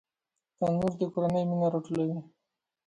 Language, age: Pashto, 19-29